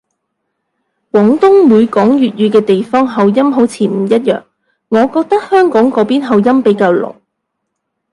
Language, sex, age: Cantonese, female, 30-39